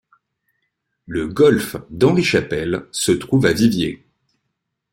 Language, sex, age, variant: French, male, 30-39, Français de métropole